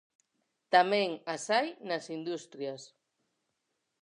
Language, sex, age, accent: Galician, female, 40-49, Normativo (estándar)